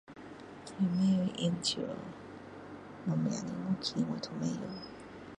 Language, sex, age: Min Dong Chinese, female, 40-49